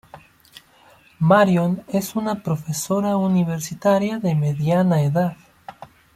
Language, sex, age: Spanish, male, 19-29